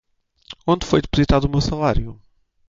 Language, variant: Portuguese, Portuguese (Portugal)